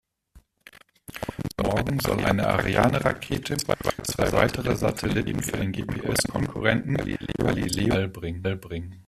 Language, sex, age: German, male, 40-49